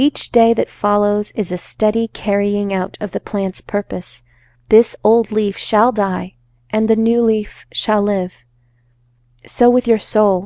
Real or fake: real